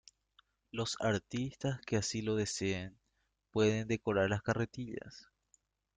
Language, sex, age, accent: Spanish, male, 19-29, Rioplatense: Argentina, Uruguay, este de Bolivia, Paraguay